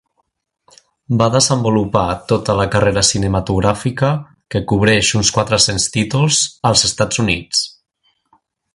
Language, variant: Catalan, Central